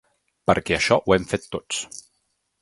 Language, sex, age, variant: Catalan, male, 30-39, Nord-Occidental